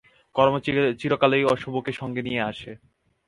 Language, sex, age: Bengali, male, 19-29